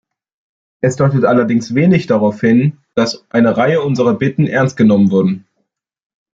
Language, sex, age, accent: German, male, under 19, Deutschland Deutsch